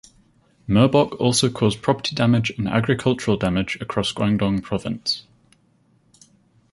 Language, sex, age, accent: English, male, under 19, England English